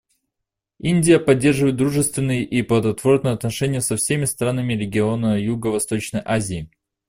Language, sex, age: Russian, male, under 19